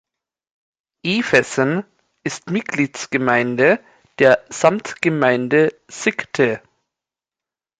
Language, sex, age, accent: German, male, 30-39, Deutschland Deutsch